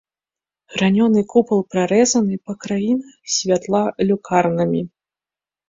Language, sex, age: Belarusian, female, 19-29